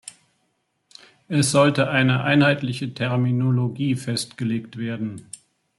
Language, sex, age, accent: German, male, 60-69, Deutschland Deutsch